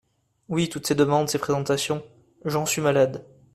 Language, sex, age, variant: French, male, 19-29, Français d'Europe